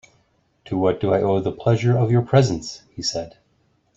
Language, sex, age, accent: English, male, 30-39, United States English